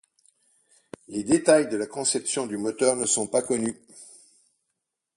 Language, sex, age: French, male, 60-69